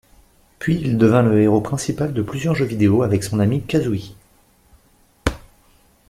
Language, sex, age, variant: French, male, 30-39, Français de métropole